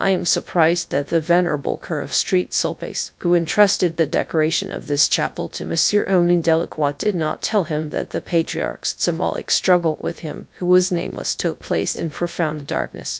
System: TTS, GradTTS